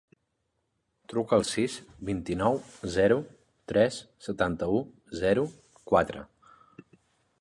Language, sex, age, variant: Catalan, male, 30-39, Central